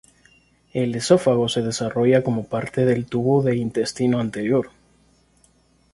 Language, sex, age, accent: Spanish, male, 30-39, América central